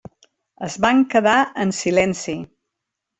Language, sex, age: Catalan, female, 60-69